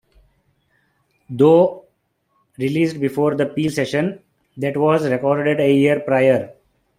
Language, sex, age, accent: English, male, 30-39, India and South Asia (India, Pakistan, Sri Lanka)